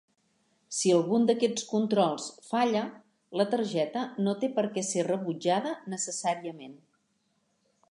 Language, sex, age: Catalan, female, 50-59